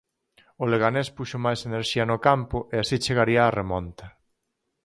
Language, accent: Galician, Normativo (estándar)